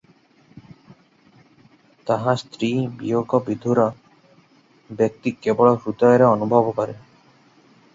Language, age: Odia, 19-29